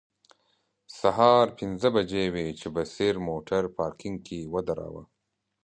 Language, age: Pashto, 30-39